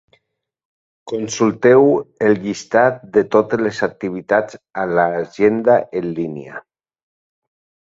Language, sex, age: Catalan, male, 40-49